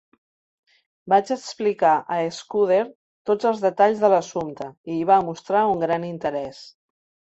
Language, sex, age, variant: Catalan, female, 50-59, Central